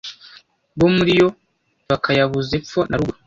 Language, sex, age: Kinyarwanda, male, under 19